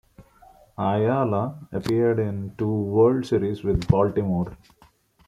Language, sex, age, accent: English, male, 19-29, India and South Asia (India, Pakistan, Sri Lanka)